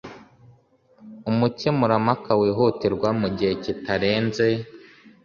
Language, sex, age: Kinyarwanda, male, 19-29